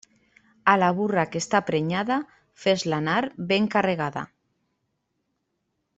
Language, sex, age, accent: Catalan, female, 30-39, valencià